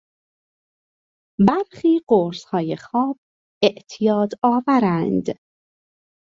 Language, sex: Persian, female